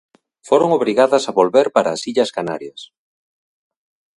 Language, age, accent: Galician, 40-49, Normativo (estándar)